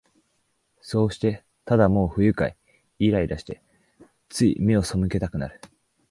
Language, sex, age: Japanese, male, 19-29